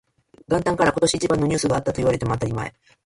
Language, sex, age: Japanese, female, 40-49